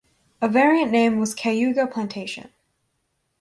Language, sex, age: English, female, under 19